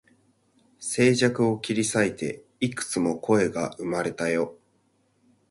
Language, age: Japanese, 30-39